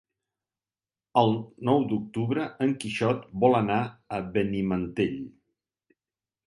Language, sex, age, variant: Catalan, male, 60-69, Central